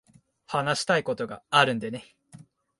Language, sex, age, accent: Japanese, male, 19-29, 標準語